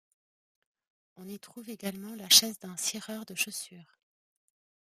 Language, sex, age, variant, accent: French, female, 30-39, Français d'Europe, Français de Suisse